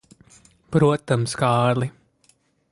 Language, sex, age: Latvian, male, 30-39